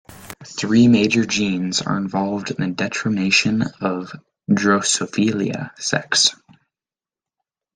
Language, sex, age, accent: English, male, under 19, United States English